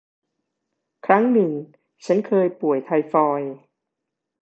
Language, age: Thai, 30-39